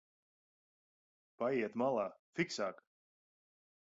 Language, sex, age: Latvian, male, 30-39